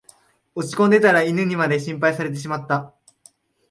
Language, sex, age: Japanese, female, 19-29